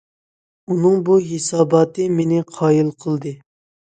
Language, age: Uyghur, 19-29